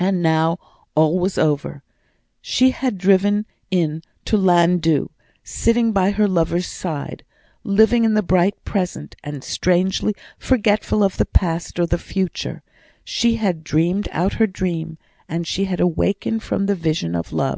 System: none